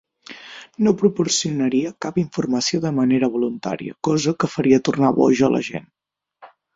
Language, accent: Catalan, central; septentrional